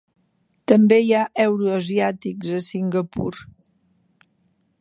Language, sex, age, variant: Catalan, female, 50-59, Central